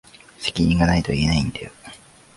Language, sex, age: Japanese, male, 19-29